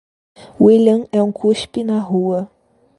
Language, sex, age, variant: Portuguese, female, 30-39, Portuguese (Brasil)